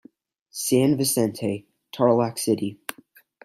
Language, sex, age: English, male, 19-29